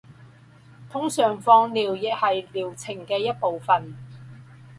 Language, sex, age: Chinese, female, 30-39